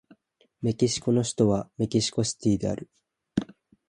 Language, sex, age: Japanese, male, 19-29